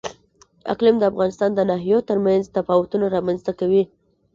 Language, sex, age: Pashto, female, 19-29